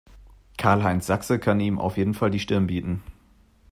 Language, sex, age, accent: German, male, 19-29, Deutschland Deutsch